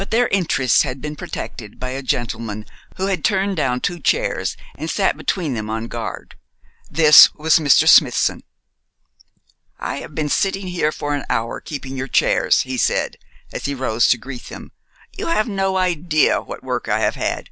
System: none